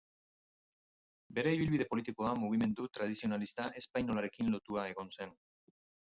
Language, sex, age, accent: Basque, male, 40-49, Mendebalekoa (Araba, Bizkaia, Gipuzkoako mendebaleko herri batzuk)